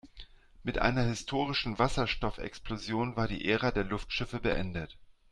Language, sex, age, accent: German, male, 40-49, Deutschland Deutsch